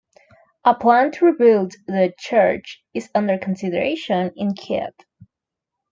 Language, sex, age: English, female, 19-29